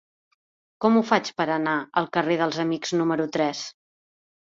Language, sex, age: Catalan, female, 40-49